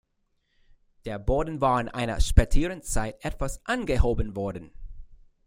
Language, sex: German, male